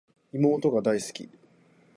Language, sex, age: Japanese, male, 19-29